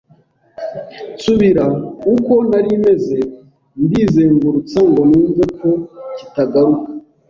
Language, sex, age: Kinyarwanda, male, 30-39